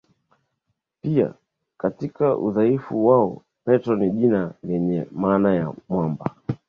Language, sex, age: Swahili, male, 30-39